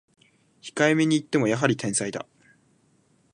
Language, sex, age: Japanese, male, 19-29